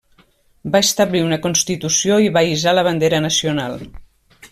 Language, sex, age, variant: Catalan, female, 50-59, Nord-Occidental